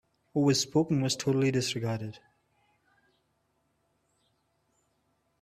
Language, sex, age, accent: English, male, 19-29, India and South Asia (India, Pakistan, Sri Lanka)